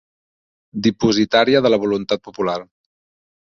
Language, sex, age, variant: Catalan, male, 40-49, Central